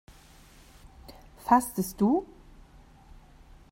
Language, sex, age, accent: German, female, 40-49, Deutschland Deutsch